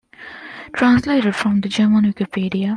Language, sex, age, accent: English, female, 19-29, India and South Asia (India, Pakistan, Sri Lanka)